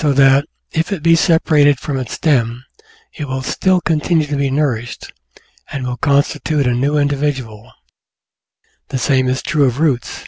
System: none